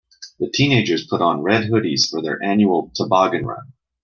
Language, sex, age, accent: English, male, 30-39, Canadian English